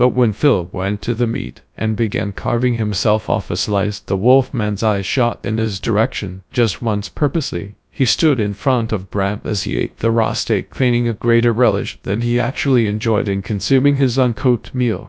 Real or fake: fake